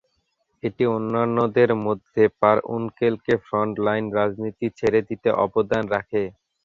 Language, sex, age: Bengali, male, 19-29